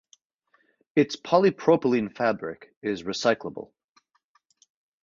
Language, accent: English, United States English